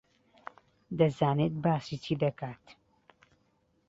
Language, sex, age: Central Kurdish, female, 30-39